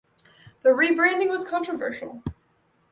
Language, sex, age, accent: English, female, 19-29, United States English